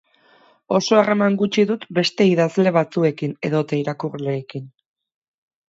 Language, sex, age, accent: Basque, female, 30-39, Erdialdekoa edo Nafarra (Gipuzkoa, Nafarroa)